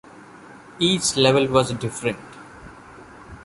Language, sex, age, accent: English, male, 30-39, India and South Asia (India, Pakistan, Sri Lanka)